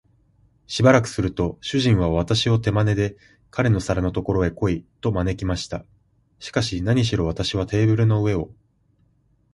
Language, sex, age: Japanese, male, 19-29